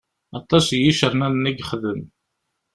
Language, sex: Kabyle, male